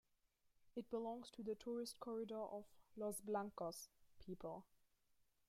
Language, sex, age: English, female, 19-29